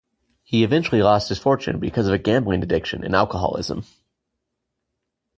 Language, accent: English, United States English